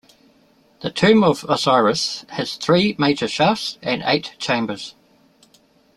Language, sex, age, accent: English, male, 30-39, New Zealand English